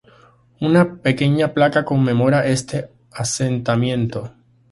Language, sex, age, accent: Spanish, male, 30-39, América central